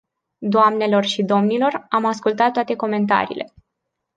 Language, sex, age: Romanian, female, 19-29